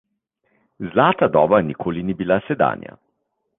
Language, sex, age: Slovenian, male, 40-49